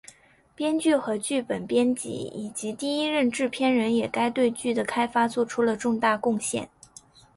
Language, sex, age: Chinese, female, 19-29